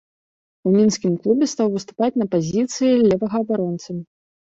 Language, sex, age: Belarusian, female, 19-29